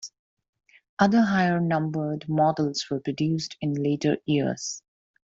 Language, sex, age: English, female, 19-29